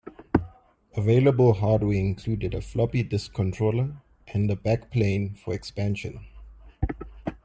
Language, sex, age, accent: English, male, 19-29, Southern African (South Africa, Zimbabwe, Namibia)